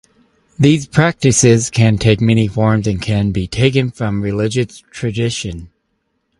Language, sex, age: English, male, 30-39